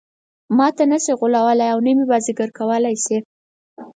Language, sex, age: Pashto, female, under 19